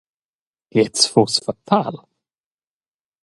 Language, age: Romansh, 19-29